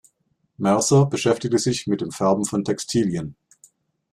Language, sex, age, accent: German, male, 40-49, Deutschland Deutsch